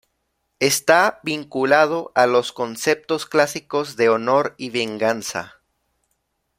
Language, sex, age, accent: Spanish, male, 19-29, México